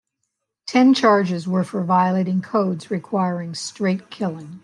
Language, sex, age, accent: English, female, 70-79, United States English